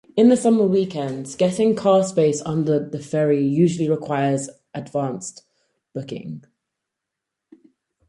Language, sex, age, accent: English, female, 19-29, England English